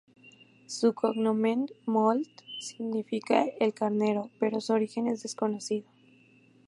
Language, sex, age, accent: Spanish, female, 19-29, México